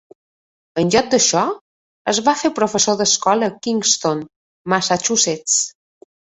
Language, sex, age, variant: Catalan, female, 40-49, Balear